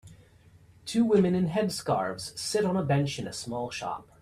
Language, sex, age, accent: English, male, 30-39, United States English